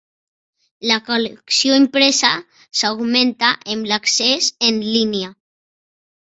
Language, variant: Catalan, Nord-Occidental